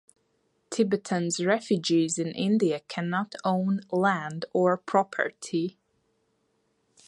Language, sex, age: English, female, 19-29